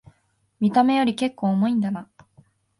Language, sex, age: Japanese, female, 19-29